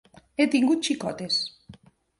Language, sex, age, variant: Catalan, female, 40-49, Nord-Occidental